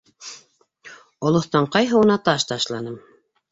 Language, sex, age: Bashkir, female, 60-69